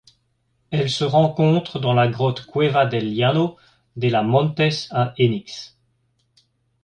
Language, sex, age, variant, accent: French, male, 50-59, Français d'Europe, Français de Belgique